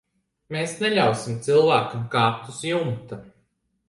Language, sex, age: Latvian, male, 30-39